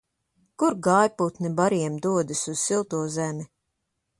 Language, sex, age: Latvian, female, 30-39